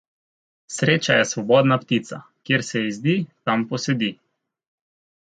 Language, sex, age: Slovenian, male, 19-29